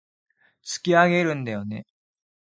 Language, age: Japanese, 19-29